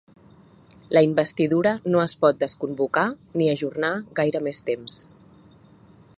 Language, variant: Catalan, Central